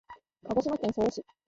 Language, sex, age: Japanese, female, under 19